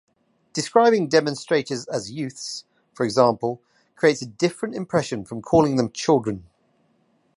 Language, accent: English, England English